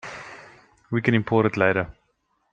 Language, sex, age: English, male, 19-29